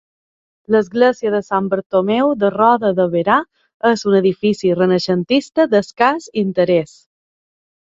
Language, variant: Catalan, Balear